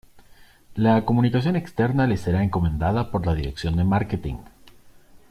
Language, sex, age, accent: Spanish, male, 30-39, Rioplatense: Argentina, Uruguay, este de Bolivia, Paraguay